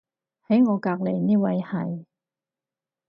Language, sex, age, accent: Cantonese, female, 30-39, 广州音